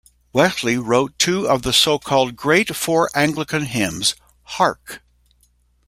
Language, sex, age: English, male, 60-69